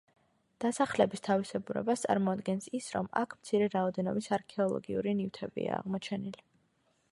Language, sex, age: Georgian, female, 19-29